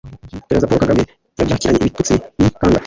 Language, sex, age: Kinyarwanda, male, 19-29